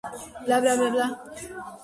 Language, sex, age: Georgian, female, under 19